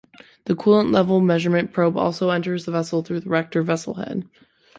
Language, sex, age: English, female, 19-29